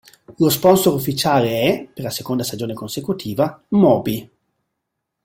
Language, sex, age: Italian, male, 50-59